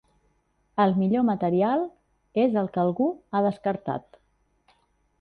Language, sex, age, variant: Catalan, female, 40-49, Central